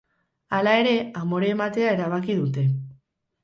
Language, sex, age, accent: Basque, female, 19-29, Erdialdekoa edo Nafarra (Gipuzkoa, Nafarroa)